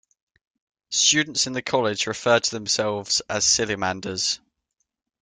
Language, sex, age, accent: English, male, under 19, England English